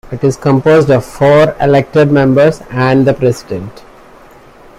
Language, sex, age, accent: English, male, 40-49, India and South Asia (India, Pakistan, Sri Lanka)